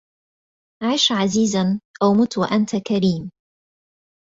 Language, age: Arabic, 30-39